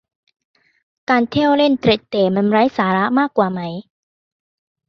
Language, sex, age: Thai, female, under 19